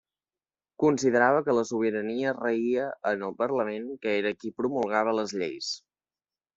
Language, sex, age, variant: Catalan, male, under 19, Central